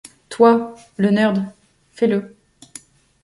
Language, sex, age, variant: French, female, 19-29, Français de métropole